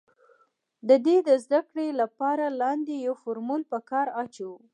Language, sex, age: Pashto, female, 19-29